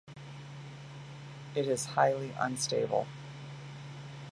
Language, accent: English, United States English